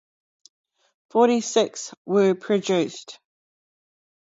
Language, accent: English, New Zealand English